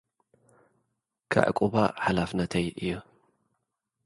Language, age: Tigrinya, 40-49